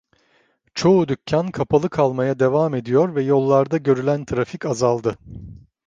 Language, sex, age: Turkish, male, 50-59